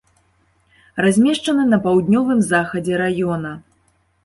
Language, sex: Belarusian, female